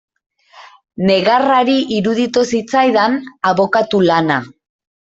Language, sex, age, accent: Basque, female, 30-39, Mendebalekoa (Araba, Bizkaia, Gipuzkoako mendebaleko herri batzuk)